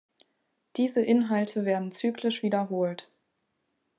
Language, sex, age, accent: German, female, 19-29, Deutschland Deutsch